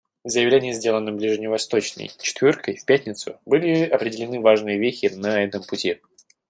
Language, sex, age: Russian, male, 19-29